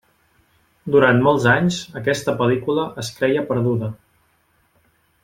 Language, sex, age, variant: Catalan, male, 30-39, Central